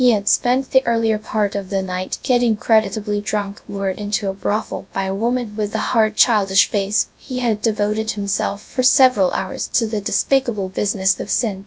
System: TTS, GradTTS